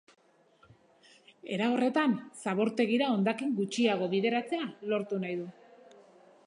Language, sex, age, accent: Basque, female, 40-49, Erdialdekoa edo Nafarra (Gipuzkoa, Nafarroa)